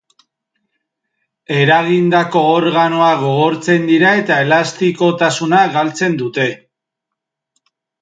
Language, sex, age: Basque, male, 40-49